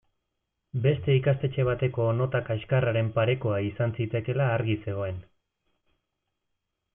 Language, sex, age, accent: Basque, male, 30-39, Erdialdekoa edo Nafarra (Gipuzkoa, Nafarroa)